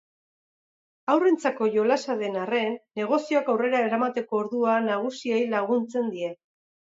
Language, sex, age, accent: Basque, female, 40-49, Erdialdekoa edo Nafarra (Gipuzkoa, Nafarroa)